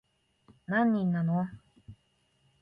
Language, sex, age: Japanese, female, 19-29